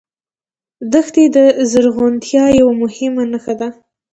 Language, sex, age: Pashto, female, under 19